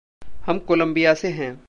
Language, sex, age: Hindi, male, 19-29